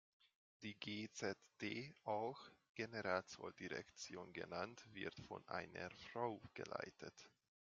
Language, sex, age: German, male, 30-39